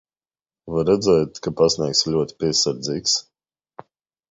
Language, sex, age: Latvian, male, 50-59